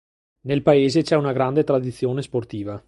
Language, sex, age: Italian, male, 30-39